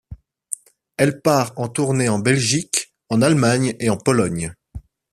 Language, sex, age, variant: French, male, 30-39, Français de métropole